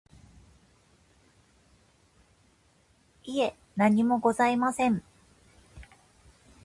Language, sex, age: Japanese, female, 30-39